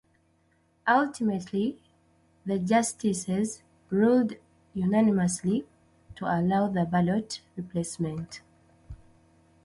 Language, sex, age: English, female, 19-29